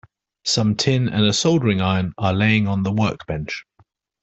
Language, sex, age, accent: English, male, 40-49, England English